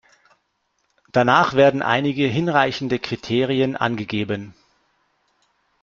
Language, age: German, 50-59